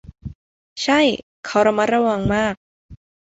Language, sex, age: Thai, female, under 19